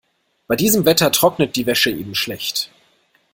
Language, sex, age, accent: German, male, 19-29, Deutschland Deutsch